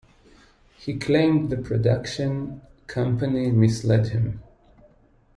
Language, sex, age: English, male, 40-49